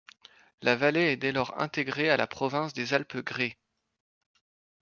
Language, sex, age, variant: French, male, 30-39, Français de métropole